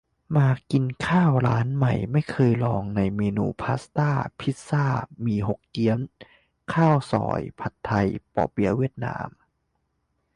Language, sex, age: Thai, male, 19-29